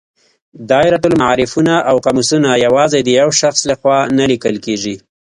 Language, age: Pashto, 40-49